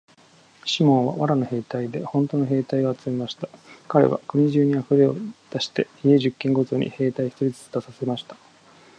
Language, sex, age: Japanese, male, 40-49